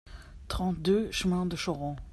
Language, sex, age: French, female, 40-49